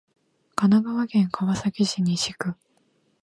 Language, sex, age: Japanese, female, 19-29